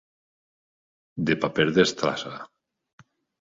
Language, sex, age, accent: Catalan, male, 40-49, valencià